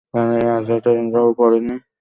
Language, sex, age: Bengali, male, under 19